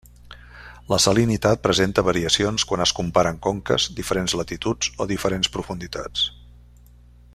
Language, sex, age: Catalan, male, 60-69